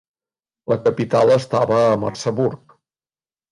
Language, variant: Catalan, Nord-Occidental